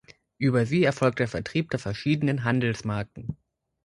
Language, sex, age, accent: German, male, 30-39, Deutschland Deutsch